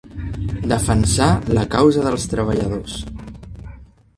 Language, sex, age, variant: Catalan, male, 19-29, Central